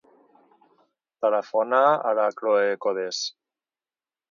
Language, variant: Catalan, Central